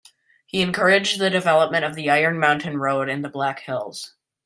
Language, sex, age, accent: English, male, under 19, United States English